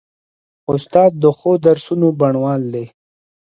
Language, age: Pashto, 30-39